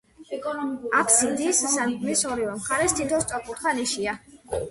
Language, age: Georgian, 30-39